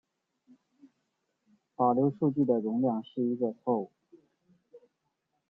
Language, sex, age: Chinese, male, 19-29